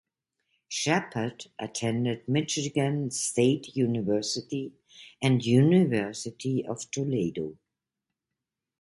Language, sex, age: English, female, 50-59